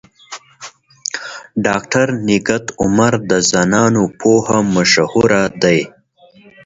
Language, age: Pashto, 19-29